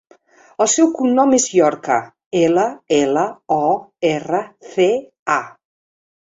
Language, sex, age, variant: Catalan, female, 50-59, Central